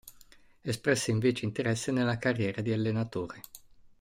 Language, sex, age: Italian, male, 50-59